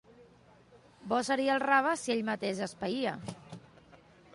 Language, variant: Catalan, Central